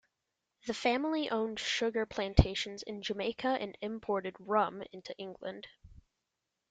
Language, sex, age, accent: English, male, under 19, United States English